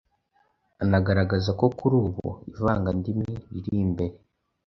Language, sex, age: Kinyarwanda, male, under 19